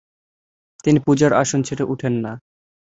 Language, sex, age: Bengali, male, 19-29